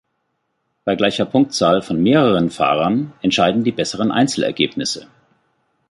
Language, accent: German, Deutschland Deutsch